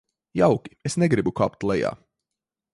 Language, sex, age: Latvian, male, 19-29